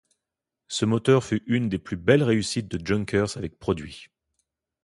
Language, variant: French, Français de métropole